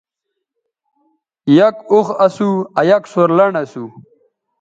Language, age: Bateri, 19-29